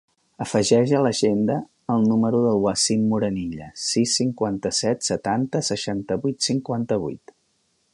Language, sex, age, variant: Catalan, male, 50-59, Central